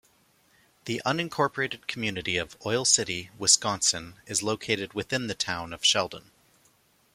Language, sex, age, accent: English, male, 30-39, Canadian English